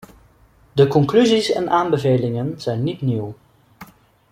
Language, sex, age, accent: Dutch, male, 19-29, Nederlands Nederlands